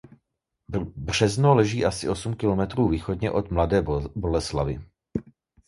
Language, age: Czech, 40-49